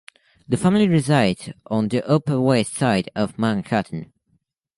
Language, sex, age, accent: English, male, under 19, United States English